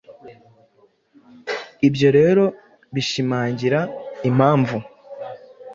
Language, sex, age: Kinyarwanda, male, 19-29